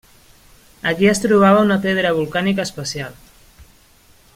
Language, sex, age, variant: Catalan, female, 30-39, Central